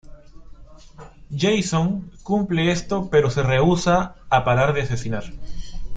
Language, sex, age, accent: Spanish, male, 30-39, Andino-Pacífico: Colombia, Perú, Ecuador, oeste de Bolivia y Venezuela andina